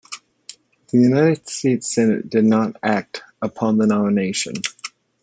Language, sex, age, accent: English, male, 19-29, United States English